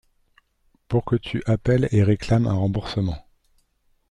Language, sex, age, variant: French, male, 40-49, Français de métropole